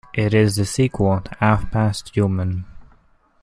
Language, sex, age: English, male, 19-29